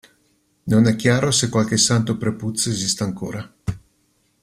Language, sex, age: Italian, male, 50-59